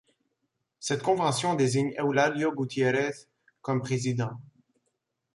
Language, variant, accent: French, Français d'Amérique du Nord, Français du Canada